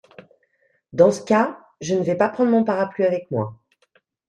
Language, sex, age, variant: French, female, 50-59, Français de métropole